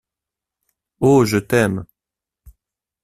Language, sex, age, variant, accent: French, male, 40-49, Français d'Europe, Français de Suisse